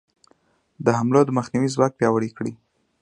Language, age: Pashto, under 19